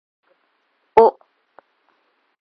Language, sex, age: Japanese, female, 19-29